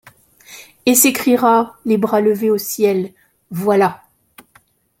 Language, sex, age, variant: French, male, 40-49, Français de métropole